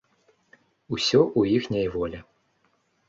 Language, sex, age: Belarusian, male, 19-29